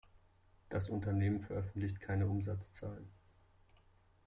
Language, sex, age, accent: German, male, 30-39, Deutschland Deutsch